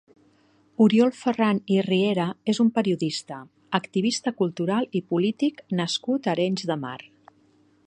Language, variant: Catalan, Nord-Occidental